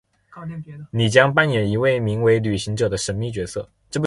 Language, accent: Chinese, 出生地：广东省